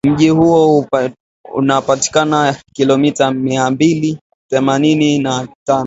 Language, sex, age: Swahili, male, 19-29